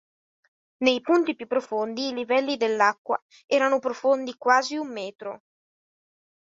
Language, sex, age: Italian, male, under 19